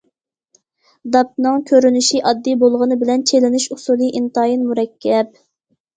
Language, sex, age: Uyghur, female, 19-29